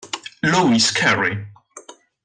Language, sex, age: Italian, male, 19-29